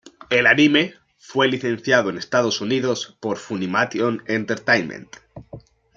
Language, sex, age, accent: Spanish, male, 19-29, España: Norte peninsular (Asturias, Castilla y León, Cantabria, País Vasco, Navarra, Aragón, La Rioja, Guadalajara, Cuenca)